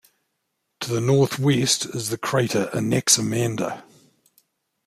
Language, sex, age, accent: English, male, 50-59, New Zealand English